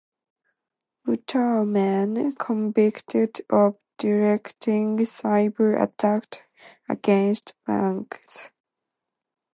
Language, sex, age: English, female, 19-29